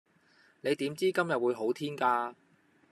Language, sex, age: Cantonese, male, 30-39